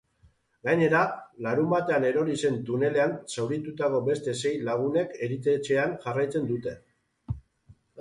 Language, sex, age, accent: Basque, male, 40-49, Mendebalekoa (Araba, Bizkaia, Gipuzkoako mendebaleko herri batzuk)